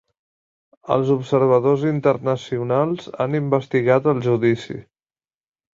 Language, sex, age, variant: Catalan, male, 30-39, Central